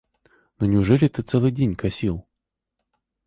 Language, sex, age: Russian, male, 30-39